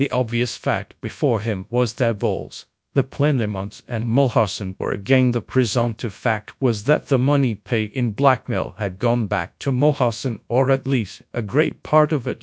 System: TTS, GradTTS